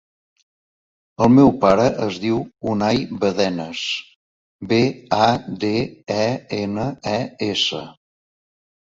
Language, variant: Catalan, Central